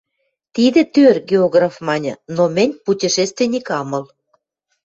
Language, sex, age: Western Mari, female, 50-59